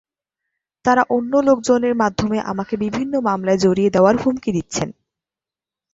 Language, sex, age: Bengali, female, 19-29